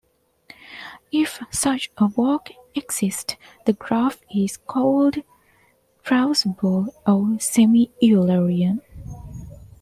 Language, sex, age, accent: English, female, 19-29, India and South Asia (India, Pakistan, Sri Lanka)